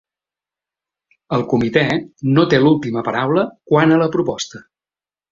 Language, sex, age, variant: Catalan, male, 30-39, Central